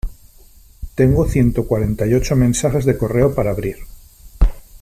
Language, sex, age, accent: Spanish, male, 30-39, España: Norte peninsular (Asturias, Castilla y León, Cantabria, País Vasco, Navarra, Aragón, La Rioja, Guadalajara, Cuenca)